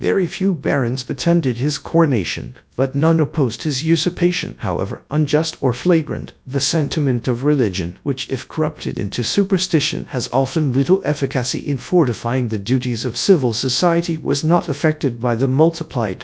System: TTS, GradTTS